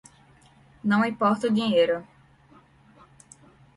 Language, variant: Portuguese, Portuguese (Brasil)